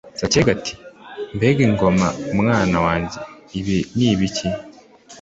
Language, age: Kinyarwanda, 19-29